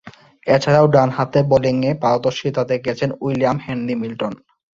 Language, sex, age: Bengali, male, 19-29